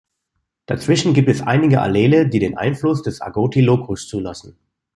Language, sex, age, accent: German, male, 30-39, Deutschland Deutsch